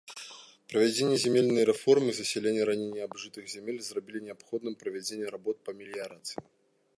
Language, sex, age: Belarusian, male, 19-29